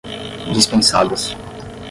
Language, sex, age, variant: Portuguese, male, 19-29, Portuguese (Brasil)